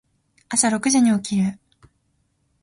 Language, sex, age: Japanese, female, 19-29